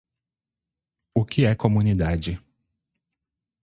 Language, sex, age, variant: Portuguese, male, 30-39, Portuguese (Brasil)